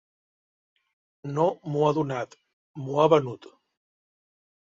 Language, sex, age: Catalan, male, 60-69